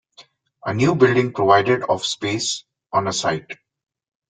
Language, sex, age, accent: English, male, 30-39, India and South Asia (India, Pakistan, Sri Lanka)